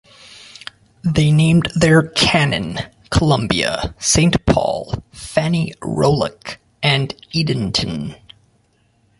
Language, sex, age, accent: English, male, 19-29, United States English